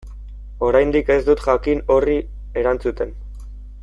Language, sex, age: Basque, male, 19-29